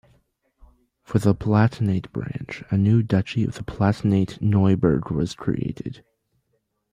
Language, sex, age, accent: English, male, under 19, United States English